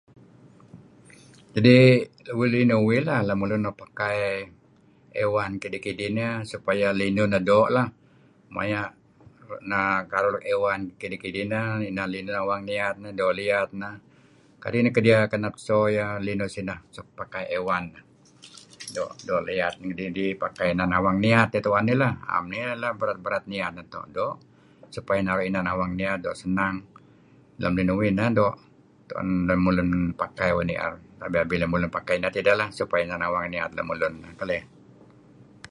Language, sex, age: Kelabit, male, 70-79